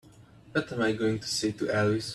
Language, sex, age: English, male, 19-29